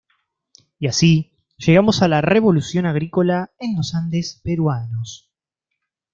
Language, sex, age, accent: Spanish, male, 19-29, Rioplatense: Argentina, Uruguay, este de Bolivia, Paraguay